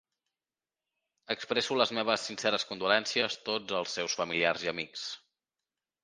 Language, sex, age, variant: Catalan, male, 19-29, Central